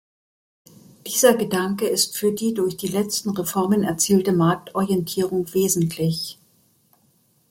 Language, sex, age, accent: German, female, 60-69, Deutschland Deutsch